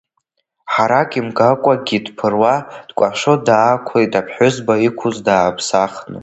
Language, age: Abkhazian, under 19